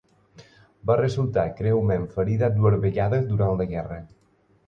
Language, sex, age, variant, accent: Catalan, male, 30-39, Balear, balear; aprenent (recent, des del castellà)